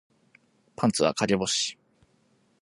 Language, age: Japanese, 19-29